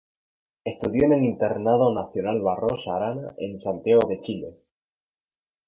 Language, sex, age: Spanish, male, 19-29